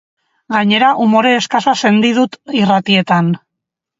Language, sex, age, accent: Basque, female, 40-49, Erdialdekoa edo Nafarra (Gipuzkoa, Nafarroa)